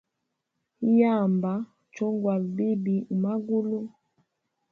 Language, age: Hemba, 30-39